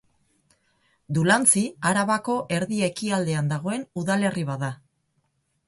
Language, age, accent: Basque, 50-59, Erdialdekoa edo Nafarra (Gipuzkoa, Nafarroa)